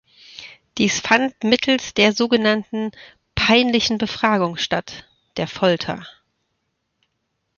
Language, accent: German, Deutschland Deutsch